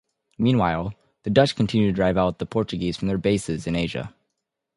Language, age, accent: English, 19-29, United States English